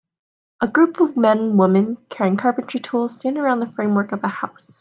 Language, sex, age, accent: English, female, 19-29, United States English